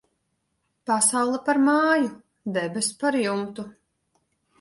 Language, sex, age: Latvian, female, 19-29